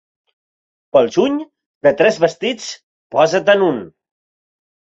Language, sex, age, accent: Catalan, male, 40-49, Català central